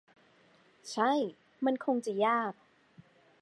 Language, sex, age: Thai, female, 19-29